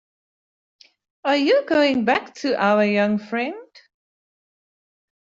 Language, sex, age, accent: English, female, 50-59, Southern African (South Africa, Zimbabwe, Namibia)